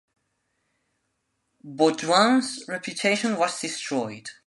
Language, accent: English, England English